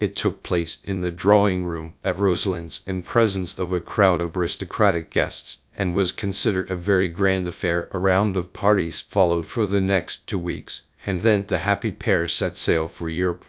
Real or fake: fake